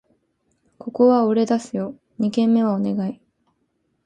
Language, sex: Japanese, female